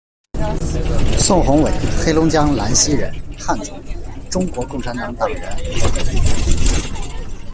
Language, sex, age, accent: Chinese, male, 30-39, 出生地：江苏省